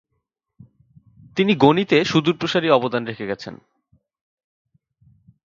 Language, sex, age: Bengali, male, 19-29